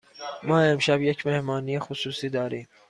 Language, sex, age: Persian, male, 30-39